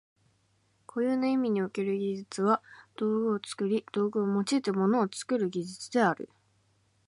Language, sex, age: Japanese, female, 19-29